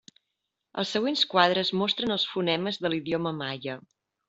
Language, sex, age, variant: Catalan, female, 30-39, Septentrional